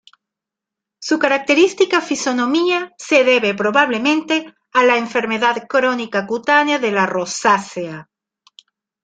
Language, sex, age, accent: Spanish, female, 50-59, Caribe: Cuba, Venezuela, Puerto Rico, República Dominicana, Panamá, Colombia caribeña, México caribeño, Costa del golfo de México